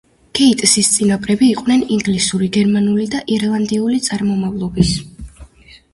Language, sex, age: Georgian, female, 19-29